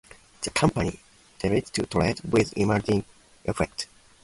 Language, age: English, 19-29